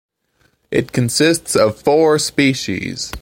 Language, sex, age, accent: English, male, 19-29, United States English